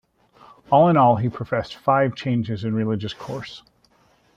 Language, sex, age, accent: English, male, 40-49, United States English